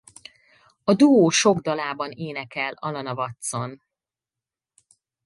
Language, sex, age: Hungarian, female, 40-49